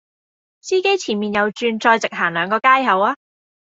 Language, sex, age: Cantonese, female, 19-29